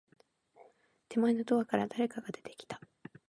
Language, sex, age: Japanese, female, 19-29